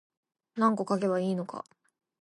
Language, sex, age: Japanese, female, 19-29